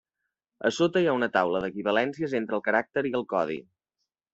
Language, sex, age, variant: Catalan, male, under 19, Central